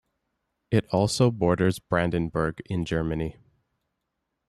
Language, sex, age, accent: English, male, 19-29, Canadian English